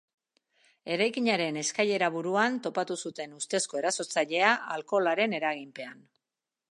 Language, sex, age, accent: Basque, female, 50-59, Mendebalekoa (Araba, Bizkaia, Gipuzkoako mendebaleko herri batzuk)